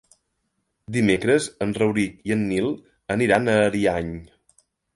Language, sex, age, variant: Catalan, male, 40-49, Central